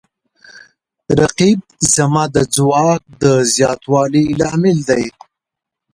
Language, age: Pashto, 30-39